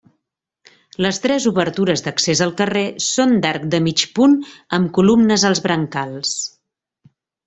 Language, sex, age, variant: Catalan, female, 40-49, Central